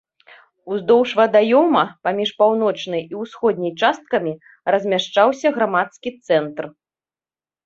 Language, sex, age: Belarusian, female, 30-39